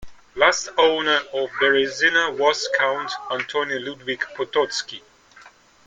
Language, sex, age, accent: English, male, 40-49, England English